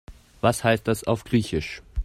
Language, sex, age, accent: German, male, under 19, Deutschland Deutsch